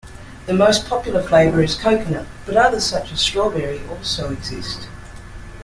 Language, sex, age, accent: English, female, 50-59, Australian English